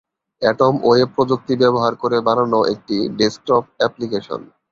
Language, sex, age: Bengali, male, 19-29